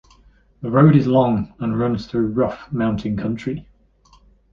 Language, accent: English, England English